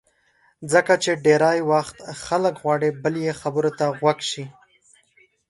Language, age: Pashto, under 19